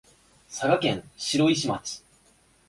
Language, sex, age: Japanese, male, 19-29